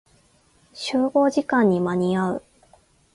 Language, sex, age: Japanese, female, 19-29